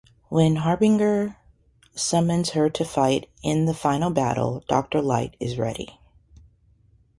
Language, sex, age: English, female, 40-49